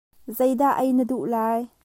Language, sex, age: Hakha Chin, female, 19-29